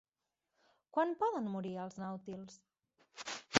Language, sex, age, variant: Catalan, female, 30-39, Central